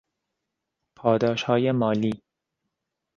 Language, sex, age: Persian, male, 30-39